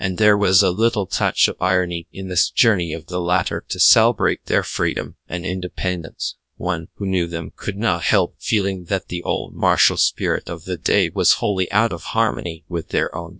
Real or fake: fake